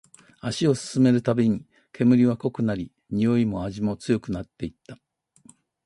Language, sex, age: Japanese, male, 70-79